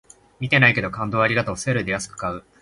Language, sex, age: Japanese, male, 19-29